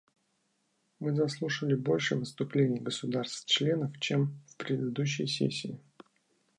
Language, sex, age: Russian, male, 40-49